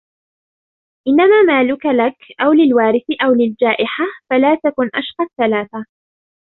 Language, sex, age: Arabic, female, 19-29